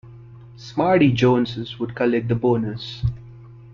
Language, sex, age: English, male, 19-29